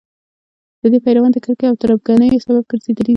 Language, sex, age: Pashto, female, under 19